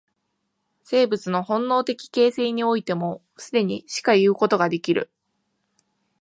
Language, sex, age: Japanese, female, 19-29